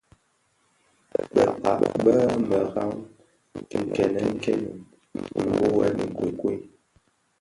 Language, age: Bafia, 19-29